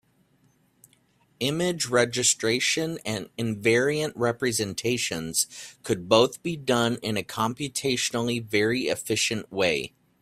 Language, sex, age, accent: English, male, 30-39, United States English